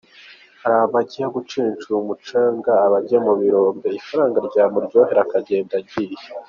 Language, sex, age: Kinyarwanda, male, 19-29